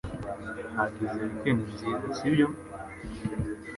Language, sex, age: Kinyarwanda, male, 19-29